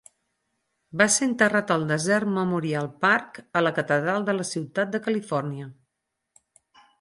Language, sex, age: Catalan, female, 50-59